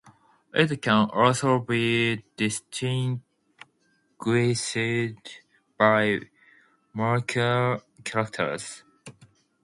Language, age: English, 19-29